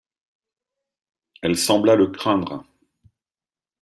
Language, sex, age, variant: French, male, 50-59, Français de métropole